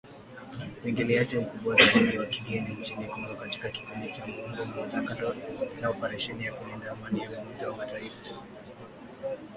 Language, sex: Swahili, male